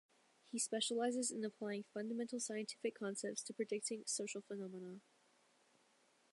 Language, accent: English, United States English